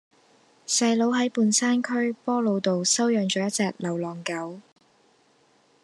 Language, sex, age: Cantonese, female, 19-29